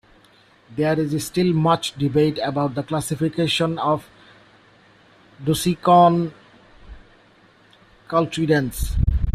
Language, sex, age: English, male, 40-49